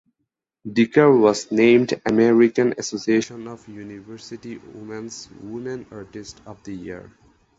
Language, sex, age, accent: English, male, 19-29, United States English